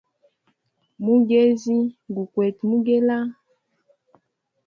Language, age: Hemba, 30-39